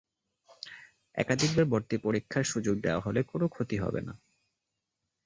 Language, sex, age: Bengali, male, 19-29